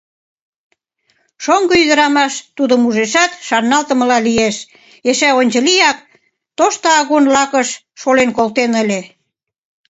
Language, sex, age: Mari, female, 19-29